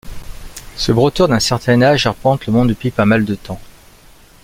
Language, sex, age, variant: French, male, 50-59, Français de métropole